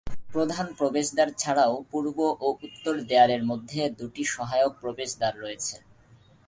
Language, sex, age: Bengali, male, 19-29